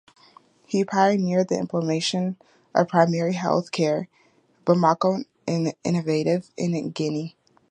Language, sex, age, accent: English, female, 19-29, United States English